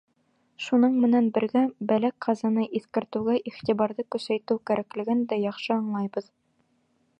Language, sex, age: Bashkir, female, 19-29